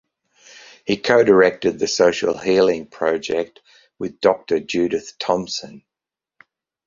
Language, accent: English, Australian English